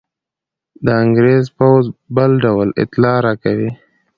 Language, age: Pashto, 19-29